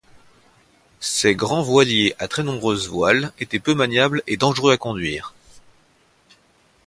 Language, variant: French, Français de métropole